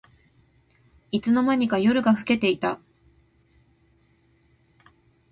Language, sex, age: Japanese, female, 30-39